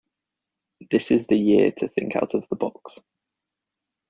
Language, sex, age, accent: English, male, 19-29, England English